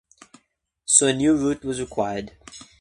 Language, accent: English, Australian English